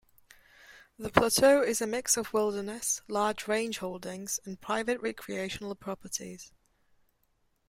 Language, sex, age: English, female, 19-29